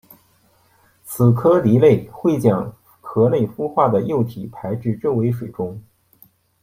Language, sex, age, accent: Chinese, male, 40-49, 出生地：山东省